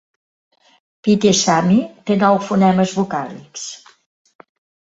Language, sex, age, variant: Catalan, female, 60-69, Central